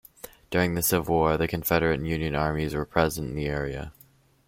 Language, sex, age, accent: English, male, under 19, United States English